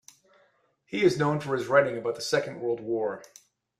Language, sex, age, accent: English, male, 40-49, United States English